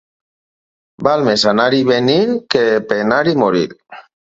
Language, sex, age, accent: Catalan, male, 30-39, apitxat